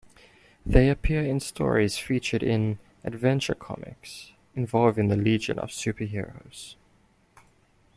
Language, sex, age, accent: English, male, 19-29, Southern African (South Africa, Zimbabwe, Namibia)